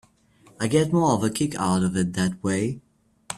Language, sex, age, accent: English, male, 30-39, England English